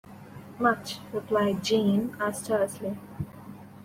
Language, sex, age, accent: English, female, 19-29, India and South Asia (India, Pakistan, Sri Lanka)